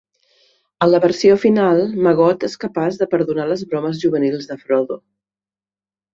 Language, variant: Catalan, Central